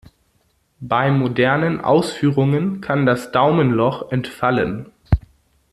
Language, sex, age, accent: German, male, 19-29, Deutschland Deutsch